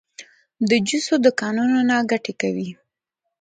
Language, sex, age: Pashto, female, under 19